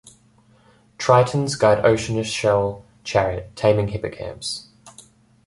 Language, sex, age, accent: English, male, 19-29, Australian English